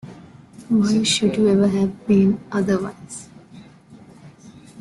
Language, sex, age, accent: English, female, 19-29, India and South Asia (India, Pakistan, Sri Lanka)